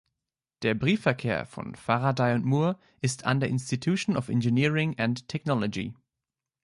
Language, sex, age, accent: German, male, 19-29, Deutschland Deutsch